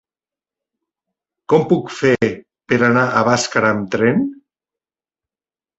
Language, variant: Catalan, Nord-Occidental